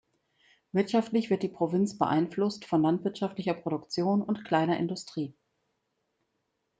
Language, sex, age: German, female, 50-59